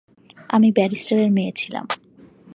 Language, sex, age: Bengali, female, 19-29